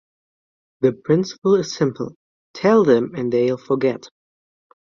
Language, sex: English, male